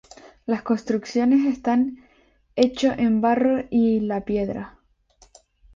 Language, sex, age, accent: Spanish, female, 19-29, España: Islas Canarias